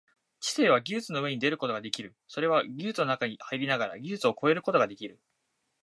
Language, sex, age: Japanese, male, 19-29